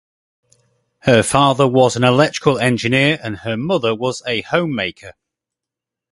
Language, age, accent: English, 40-49, England English